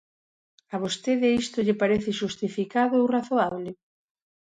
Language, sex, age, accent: Galician, female, 40-49, Oriental (común en zona oriental)